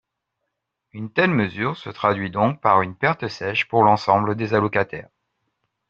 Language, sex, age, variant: French, male, 50-59, Français de métropole